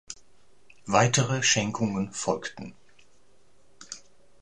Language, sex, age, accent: German, male, 60-69, Deutschland Deutsch